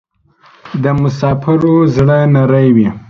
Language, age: Pashto, under 19